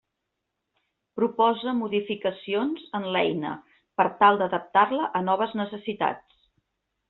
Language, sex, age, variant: Catalan, female, 50-59, Central